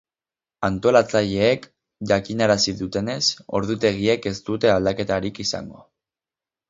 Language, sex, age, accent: Basque, male, 19-29, Mendebalekoa (Araba, Bizkaia, Gipuzkoako mendebaleko herri batzuk)